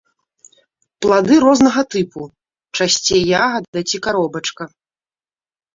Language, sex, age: Belarusian, female, 30-39